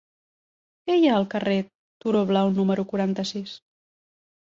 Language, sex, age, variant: Catalan, female, 19-29, Central